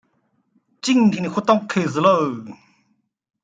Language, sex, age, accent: Chinese, male, 30-39, 出生地：江苏省